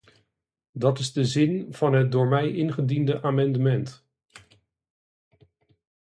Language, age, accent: Dutch, 40-49, Nederlands Nederlands